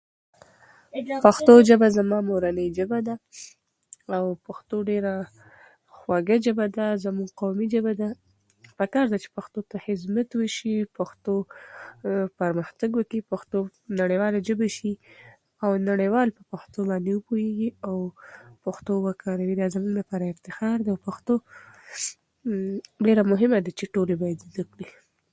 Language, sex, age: Pashto, female, 19-29